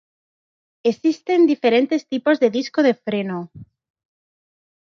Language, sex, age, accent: Spanish, female, 40-49, España: Centro-Sur peninsular (Madrid, Toledo, Castilla-La Mancha)